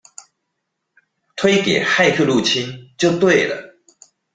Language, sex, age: Chinese, male, 40-49